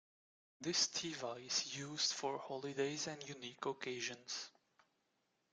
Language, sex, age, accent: English, male, 19-29, United States English